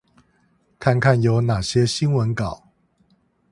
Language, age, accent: Chinese, 50-59, 出生地：臺北市